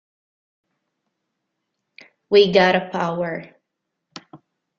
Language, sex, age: Italian, female, 19-29